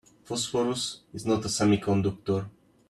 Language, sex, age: English, male, 19-29